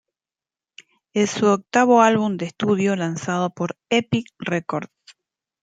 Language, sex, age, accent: Spanish, female, 40-49, Rioplatense: Argentina, Uruguay, este de Bolivia, Paraguay